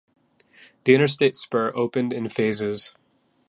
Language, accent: English, United States English